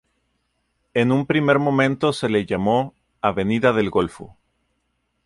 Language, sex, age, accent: Spanish, male, 40-49, México